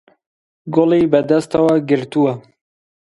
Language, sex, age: Central Kurdish, male, 19-29